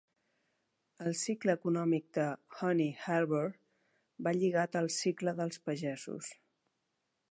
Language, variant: Catalan, Central